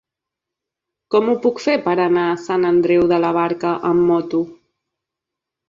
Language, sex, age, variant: Catalan, female, 30-39, Central